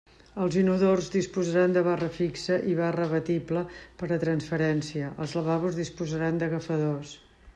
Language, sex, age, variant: Catalan, female, 50-59, Central